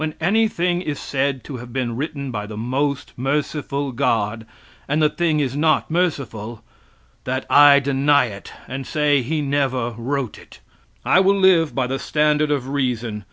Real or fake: real